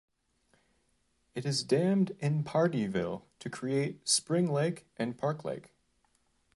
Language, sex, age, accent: English, male, 30-39, United States English